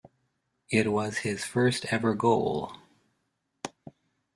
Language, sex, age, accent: English, male, 50-59, Canadian English